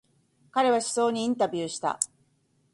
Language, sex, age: Japanese, female, 40-49